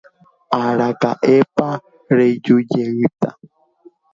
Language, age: Guarani, 19-29